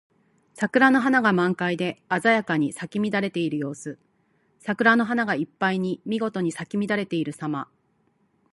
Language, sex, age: Japanese, female, 40-49